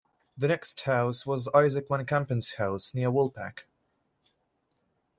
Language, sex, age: English, male, 19-29